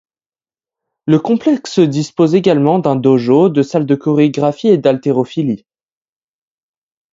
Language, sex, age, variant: French, male, under 19, Français de métropole